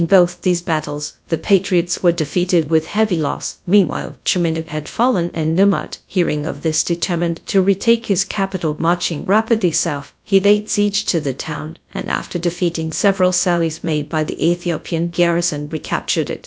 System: TTS, GradTTS